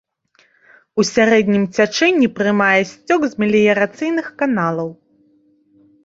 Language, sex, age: Belarusian, female, 30-39